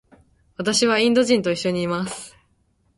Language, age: Japanese, 19-29